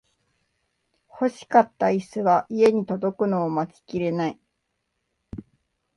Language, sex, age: Japanese, female, 19-29